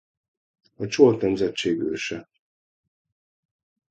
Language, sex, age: Hungarian, male, 40-49